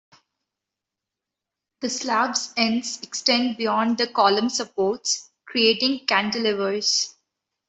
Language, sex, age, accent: English, female, 19-29, India and South Asia (India, Pakistan, Sri Lanka)